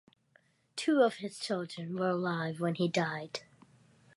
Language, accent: English, England English